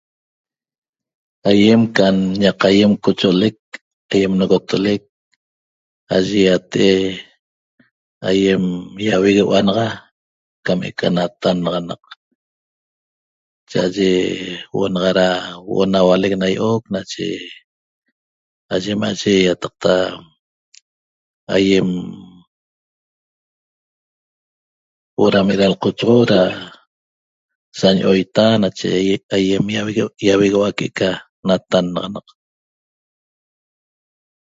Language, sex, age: Toba, male, 60-69